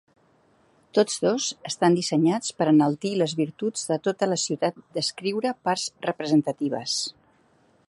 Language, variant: Catalan, Central